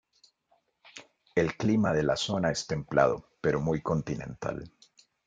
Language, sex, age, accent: Spanish, male, 40-49, Andino-Pacífico: Colombia, Perú, Ecuador, oeste de Bolivia y Venezuela andina